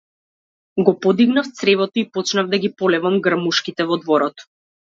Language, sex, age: Macedonian, female, 30-39